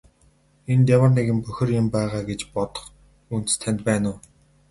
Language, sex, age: Mongolian, male, 19-29